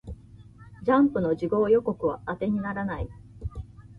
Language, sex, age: Japanese, female, 19-29